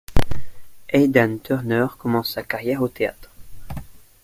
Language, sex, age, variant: French, male, under 19, Français de métropole